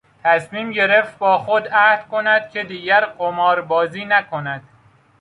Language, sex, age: Persian, male, 19-29